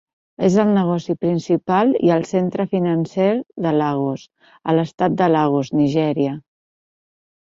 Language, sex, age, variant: Catalan, female, 40-49, Central